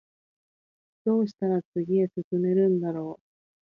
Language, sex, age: Japanese, female, 30-39